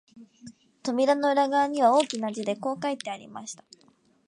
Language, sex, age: Japanese, female, 19-29